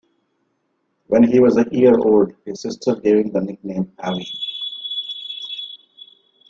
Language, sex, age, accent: English, male, 60-69, India and South Asia (India, Pakistan, Sri Lanka)